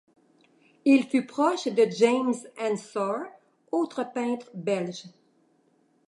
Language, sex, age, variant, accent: French, female, 70-79, Français d'Amérique du Nord, Français du Canada